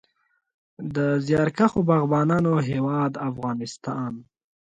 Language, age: Pashto, 19-29